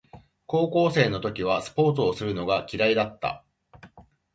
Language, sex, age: Japanese, male, 40-49